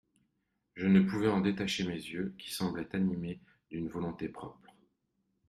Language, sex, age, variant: French, male, 40-49, Français de métropole